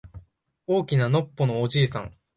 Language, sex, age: Japanese, male, 19-29